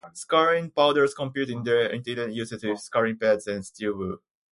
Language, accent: English, United States English